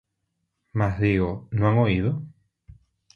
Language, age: Spanish, 19-29